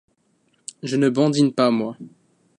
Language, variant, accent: French, Français d'Europe, Français de Belgique